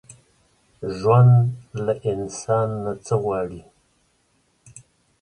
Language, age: Pashto, 60-69